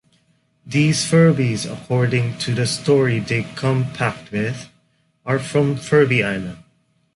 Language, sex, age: English, male, 19-29